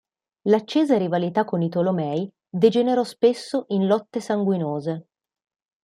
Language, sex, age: Italian, female, 19-29